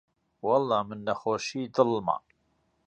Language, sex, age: Central Kurdish, male, 40-49